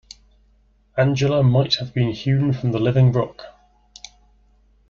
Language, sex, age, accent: English, male, 30-39, England English